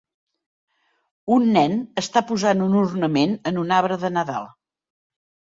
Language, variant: Catalan, Central